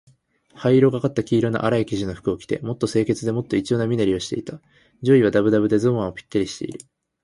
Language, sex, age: Japanese, male, 19-29